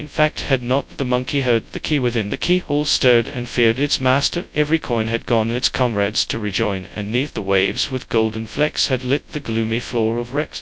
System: TTS, FastPitch